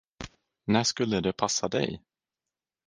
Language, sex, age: Swedish, male, 19-29